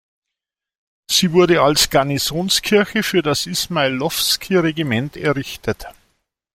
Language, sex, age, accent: German, male, 50-59, Deutschland Deutsch